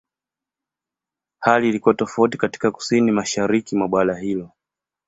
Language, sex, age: Swahili, male, 19-29